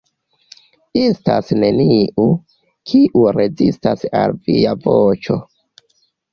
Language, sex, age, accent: Esperanto, male, 19-29, Internacia